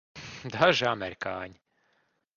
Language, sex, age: Latvian, male, 30-39